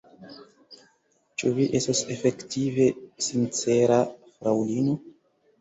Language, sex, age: Esperanto, male, 19-29